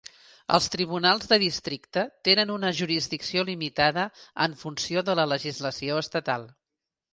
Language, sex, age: Catalan, female, 50-59